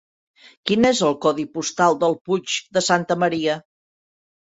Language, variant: Catalan, Central